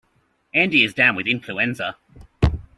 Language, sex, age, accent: English, male, 40-49, Australian English